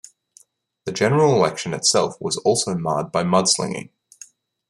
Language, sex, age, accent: English, male, 30-39, Australian English